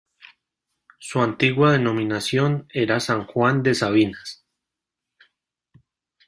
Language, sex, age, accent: Spanish, male, 30-39, Andino-Pacífico: Colombia, Perú, Ecuador, oeste de Bolivia y Venezuela andina